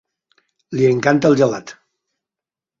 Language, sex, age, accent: Catalan, male, 50-59, Empordanès